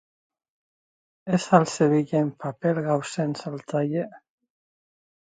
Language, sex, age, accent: Basque, female, 40-49, Mendebalekoa (Araba, Bizkaia, Gipuzkoako mendebaleko herri batzuk)